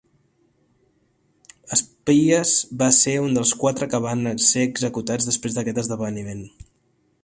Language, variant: Catalan, Central